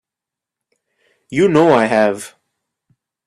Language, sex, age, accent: English, male, 19-29, India and South Asia (India, Pakistan, Sri Lanka)